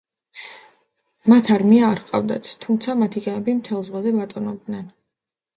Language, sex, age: Georgian, female, 19-29